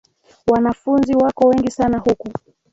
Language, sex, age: Swahili, female, 19-29